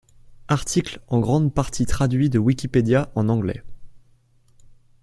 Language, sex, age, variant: French, male, under 19, Français de métropole